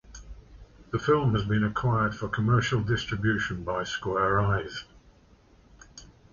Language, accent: English, England English